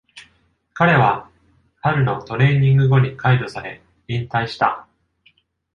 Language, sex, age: Japanese, male, 30-39